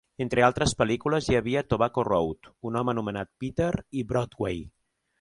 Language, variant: Catalan, Central